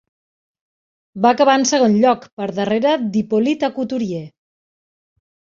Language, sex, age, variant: Catalan, female, 40-49, Central